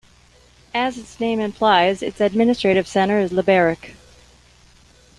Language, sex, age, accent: English, female, 50-59, United States English